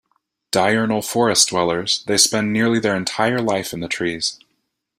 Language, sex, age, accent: English, male, 19-29, United States English